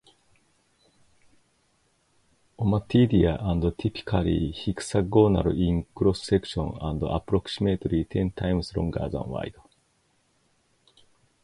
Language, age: English, 50-59